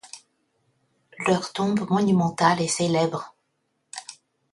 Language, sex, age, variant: French, female, 50-59, Français de métropole